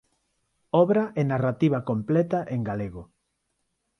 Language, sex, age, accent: Galician, male, 50-59, Neofalante